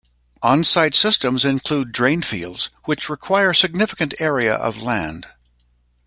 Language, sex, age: English, male, 60-69